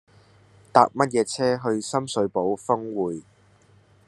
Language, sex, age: Cantonese, male, under 19